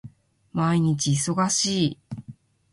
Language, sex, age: Japanese, female, 30-39